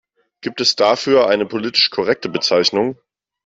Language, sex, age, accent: German, male, 30-39, Deutschland Deutsch